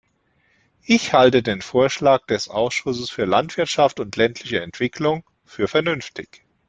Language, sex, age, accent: German, male, 40-49, Deutschland Deutsch